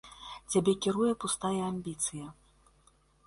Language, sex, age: Belarusian, female, 30-39